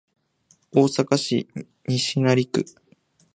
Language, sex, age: Japanese, male, 19-29